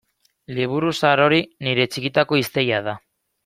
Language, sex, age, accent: Basque, male, 19-29, Mendebalekoa (Araba, Bizkaia, Gipuzkoako mendebaleko herri batzuk)